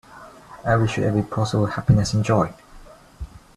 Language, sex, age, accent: English, male, under 19, England English